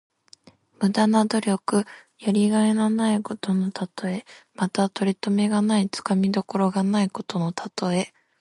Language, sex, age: Japanese, female, 19-29